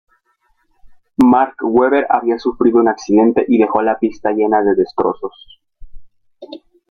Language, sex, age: Spanish, female, 19-29